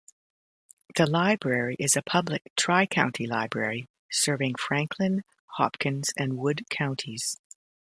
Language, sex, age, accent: English, female, 60-69, Canadian English